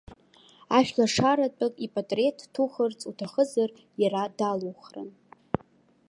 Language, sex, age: Abkhazian, female, under 19